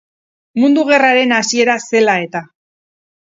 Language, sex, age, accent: Basque, female, 40-49, Erdialdekoa edo Nafarra (Gipuzkoa, Nafarroa)